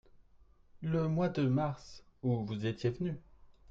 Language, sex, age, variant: French, male, 30-39, Français de métropole